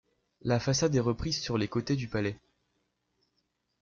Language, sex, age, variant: French, male, under 19, Français de métropole